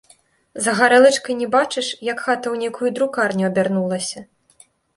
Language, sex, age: Belarusian, female, 19-29